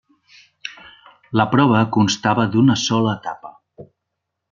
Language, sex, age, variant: Catalan, male, 50-59, Central